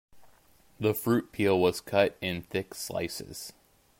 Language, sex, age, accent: English, male, 30-39, United States English